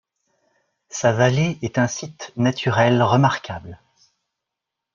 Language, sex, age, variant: French, male, 40-49, Français de métropole